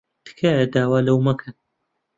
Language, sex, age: Central Kurdish, male, 19-29